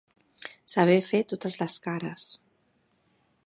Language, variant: Catalan, Central